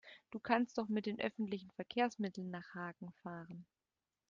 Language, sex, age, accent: German, female, 30-39, Deutschland Deutsch